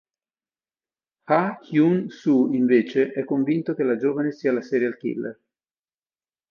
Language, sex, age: Italian, male, 50-59